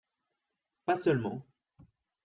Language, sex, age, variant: French, male, 30-39, Français de métropole